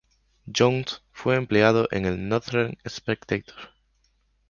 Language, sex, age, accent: Spanish, male, 19-29, España: Islas Canarias